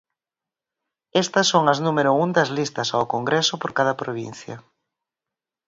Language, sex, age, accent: Galician, female, 40-49, Oriental (común en zona oriental)